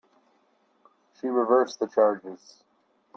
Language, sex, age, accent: English, female, 19-29, United States English